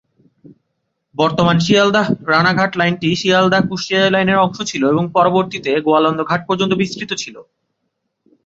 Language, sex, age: Bengali, male, 19-29